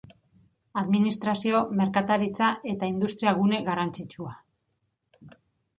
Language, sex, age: Basque, female, 50-59